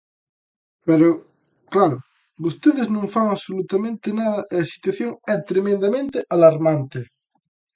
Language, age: Galician, 19-29